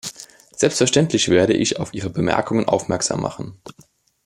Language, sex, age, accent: German, male, 19-29, Deutschland Deutsch